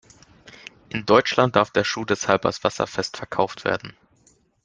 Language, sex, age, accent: German, male, under 19, Deutschland Deutsch